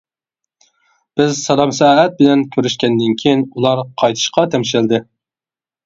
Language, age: Uyghur, 19-29